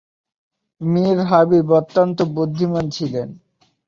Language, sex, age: Bengali, male, 19-29